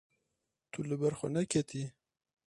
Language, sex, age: Kurdish, male, 30-39